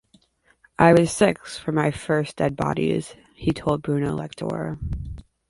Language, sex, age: English, female, 19-29